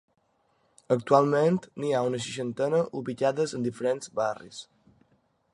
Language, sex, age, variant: Catalan, male, under 19, Balear